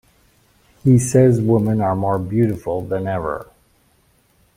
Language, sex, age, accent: English, male, 50-59, United States English